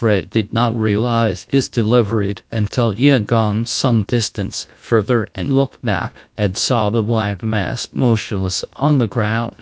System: TTS, GlowTTS